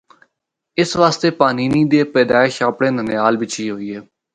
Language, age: Northern Hindko, 19-29